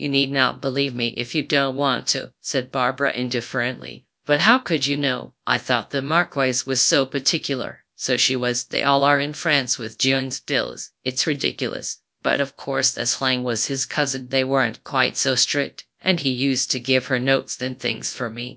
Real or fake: fake